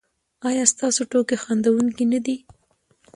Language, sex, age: Pashto, female, 19-29